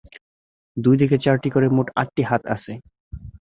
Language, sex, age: Bengali, male, 19-29